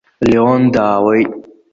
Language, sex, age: Abkhazian, male, under 19